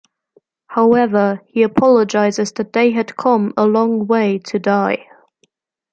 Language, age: English, 19-29